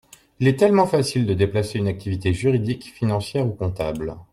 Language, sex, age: French, male, 30-39